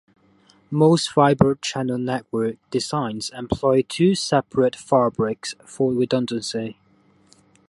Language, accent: English, Hong Kong English